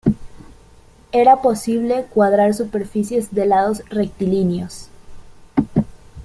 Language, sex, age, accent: Spanish, female, 19-29, Andino-Pacífico: Colombia, Perú, Ecuador, oeste de Bolivia y Venezuela andina